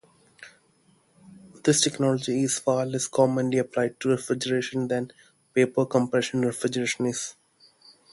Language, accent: English, India and South Asia (India, Pakistan, Sri Lanka)